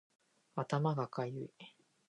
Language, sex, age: Japanese, male, 19-29